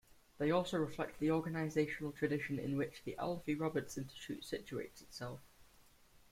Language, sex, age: English, male, under 19